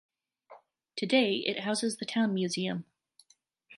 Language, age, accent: English, 30-39, United States English